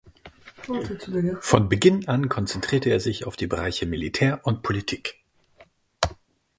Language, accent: German, Deutschland Deutsch